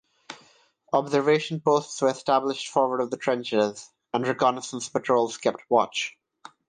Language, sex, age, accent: English, male, 19-29, India and South Asia (India, Pakistan, Sri Lanka)